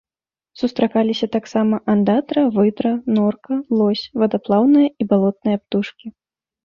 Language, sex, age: Belarusian, female, 19-29